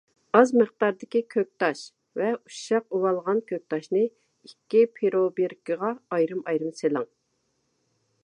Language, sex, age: Uyghur, female, 50-59